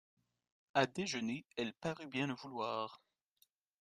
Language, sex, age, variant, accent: French, male, 19-29, Français d'Amérique du Nord, Français du Canada